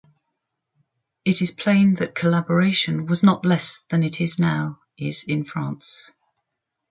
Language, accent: English, England English